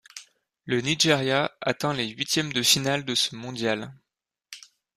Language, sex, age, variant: French, male, 19-29, Français de métropole